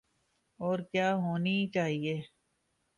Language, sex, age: Urdu, female, 19-29